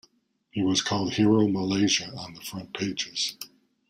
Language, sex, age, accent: English, male, 60-69, United States English